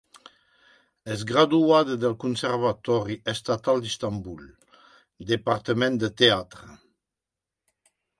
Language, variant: Catalan, Septentrional